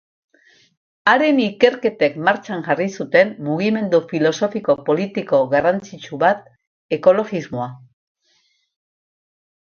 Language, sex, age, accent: Basque, female, 70-79, Mendebalekoa (Araba, Bizkaia, Gipuzkoako mendebaleko herri batzuk)